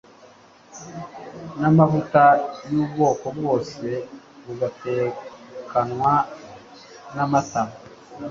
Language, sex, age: Kinyarwanda, male, 30-39